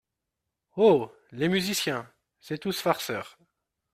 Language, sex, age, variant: French, male, 40-49, Français de métropole